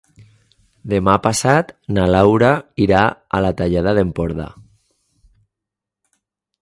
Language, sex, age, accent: Catalan, male, 40-49, valencià